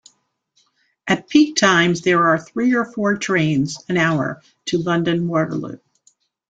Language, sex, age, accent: English, female, 60-69, United States English